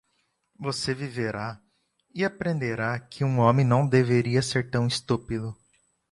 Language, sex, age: Portuguese, male, 19-29